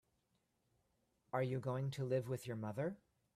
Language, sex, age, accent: English, female, 30-39, United States English